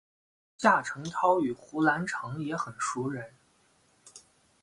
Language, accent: Chinese, 出生地：山东省